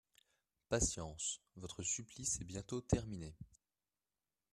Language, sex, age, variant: French, male, under 19, Français de métropole